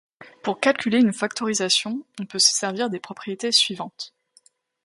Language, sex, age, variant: French, female, 19-29, Français d'Europe